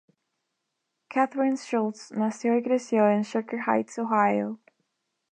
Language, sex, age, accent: Spanish, female, 19-29, Andino-Pacífico: Colombia, Perú, Ecuador, oeste de Bolivia y Venezuela andina